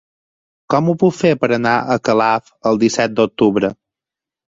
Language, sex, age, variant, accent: Catalan, male, 30-39, Balear, mallorquí